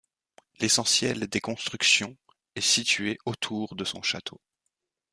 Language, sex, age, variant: French, male, 19-29, Français de métropole